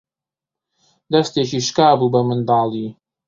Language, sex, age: Central Kurdish, male, 19-29